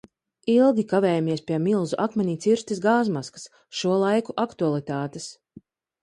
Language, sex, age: Latvian, female, 40-49